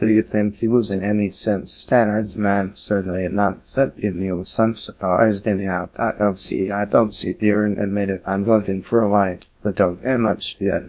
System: TTS, GlowTTS